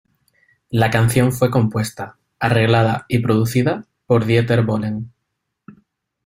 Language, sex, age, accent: Spanish, male, 30-39, España: Sur peninsular (Andalucia, Extremadura, Murcia)